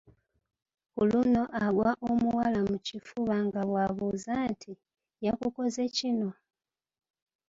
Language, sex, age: Ganda, female, 30-39